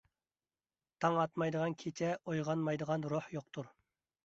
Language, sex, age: Uyghur, male, 30-39